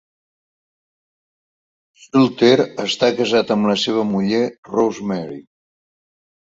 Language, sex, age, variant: Catalan, male, 60-69, Central